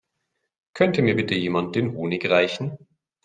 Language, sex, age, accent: German, male, 40-49, Deutschland Deutsch